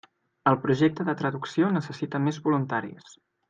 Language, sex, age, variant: Catalan, male, 19-29, Central